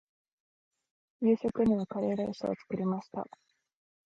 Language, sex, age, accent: Japanese, female, 19-29, 標準語